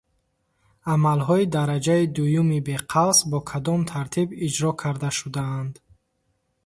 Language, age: Tajik, 19-29